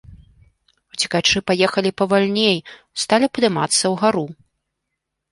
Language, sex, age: Belarusian, female, 40-49